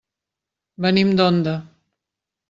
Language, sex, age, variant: Catalan, female, 50-59, Central